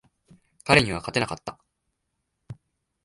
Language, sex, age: Japanese, male, 19-29